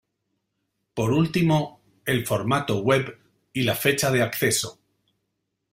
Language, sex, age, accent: Spanish, male, 40-49, España: Norte peninsular (Asturias, Castilla y León, Cantabria, País Vasco, Navarra, Aragón, La Rioja, Guadalajara, Cuenca)